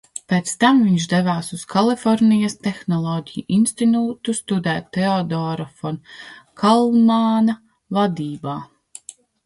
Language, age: Latvian, 30-39